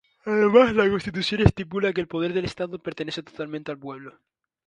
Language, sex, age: Spanish, male, 19-29